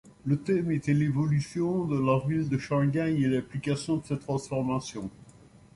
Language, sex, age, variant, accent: French, male, 70-79, Français d'Europe, Français de Belgique